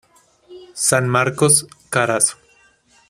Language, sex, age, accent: Spanish, male, 19-29, América central